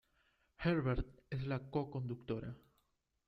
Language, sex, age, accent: Spanish, male, 19-29, Andino-Pacífico: Colombia, Perú, Ecuador, oeste de Bolivia y Venezuela andina